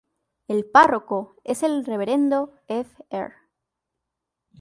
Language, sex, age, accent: Spanish, female, under 19, México